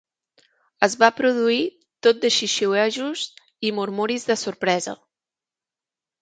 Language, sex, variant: Catalan, female, Central